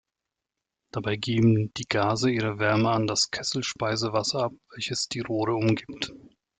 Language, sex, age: German, male, 30-39